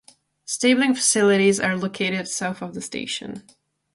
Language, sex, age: English, female, 19-29